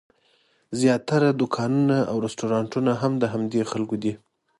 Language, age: Pashto, 19-29